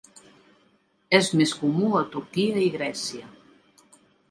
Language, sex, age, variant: Catalan, female, 60-69, Central